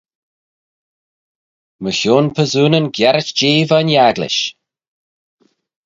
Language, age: Manx, 40-49